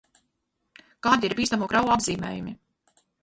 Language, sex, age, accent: Latvian, female, 50-59, Latgaliešu